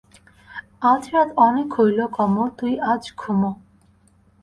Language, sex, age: Bengali, female, 19-29